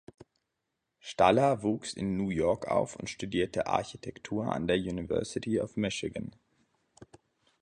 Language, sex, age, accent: German, male, 19-29, Deutschland Deutsch